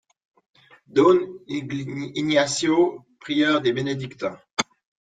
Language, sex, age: French, male, 40-49